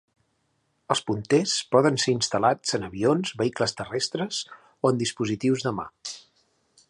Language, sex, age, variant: Catalan, male, 40-49, Central